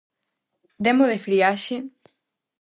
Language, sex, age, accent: Galician, female, 19-29, Normativo (estándar)